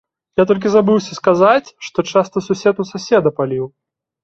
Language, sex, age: Belarusian, male, 19-29